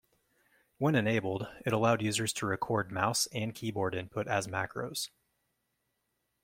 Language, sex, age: English, male, 30-39